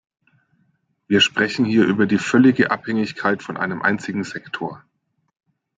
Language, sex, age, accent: German, male, 40-49, Deutschland Deutsch